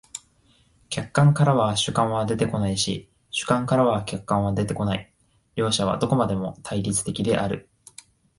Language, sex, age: Japanese, male, 19-29